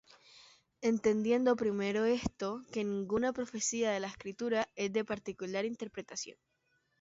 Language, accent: Spanish, Caribe: Cuba, Venezuela, Puerto Rico, República Dominicana, Panamá, Colombia caribeña, México caribeño, Costa del golfo de México